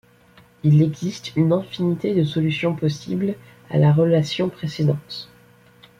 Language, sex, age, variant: French, male, under 19, Français de métropole